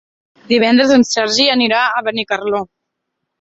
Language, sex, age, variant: Catalan, female, 19-29, Central